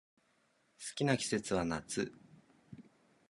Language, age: Japanese, 19-29